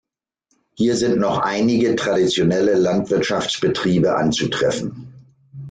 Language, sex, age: German, male, 60-69